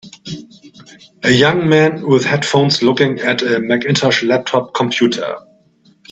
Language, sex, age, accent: English, male, 50-59, England English